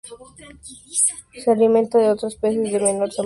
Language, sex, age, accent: Spanish, female, 19-29, México